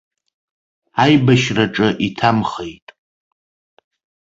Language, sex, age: Abkhazian, male, 30-39